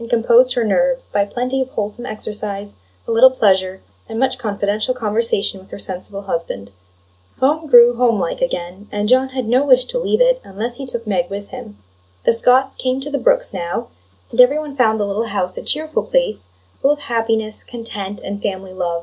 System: none